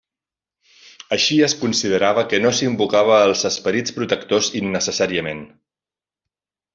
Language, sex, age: Catalan, male, 50-59